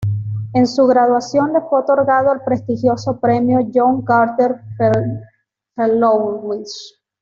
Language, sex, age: Spanish, female, 30-39